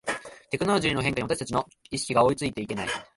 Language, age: Japanese, 19-29